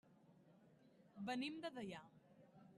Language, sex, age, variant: Catalan, female, under 19, Central